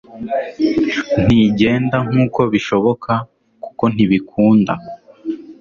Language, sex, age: Kinyarwanda, male, 19-29